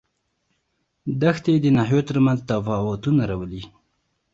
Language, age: Pashto, 19-29